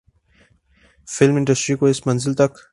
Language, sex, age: Urdu, male, 19-29